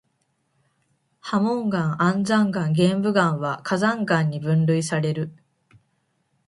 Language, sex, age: Japanese, female, 19-29